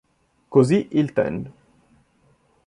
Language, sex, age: Italian, male, 19-29